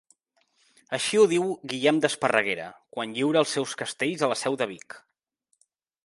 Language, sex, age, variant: Catalan, male, 30-39, Central